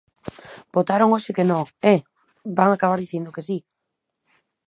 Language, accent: Galician, Normativo (estándar)